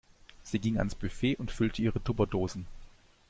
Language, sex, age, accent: German, male, 30-39, Deutschland Deutsch